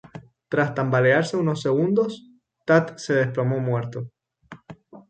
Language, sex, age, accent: Spanish, male, 19-29, España: Islas Canarias